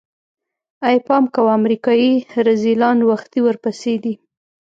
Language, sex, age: Pashto, female, 19-29